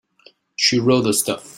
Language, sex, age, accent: English, male, 19-29, Hong Kong English